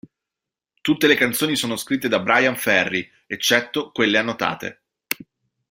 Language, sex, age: Italian, male, 30-39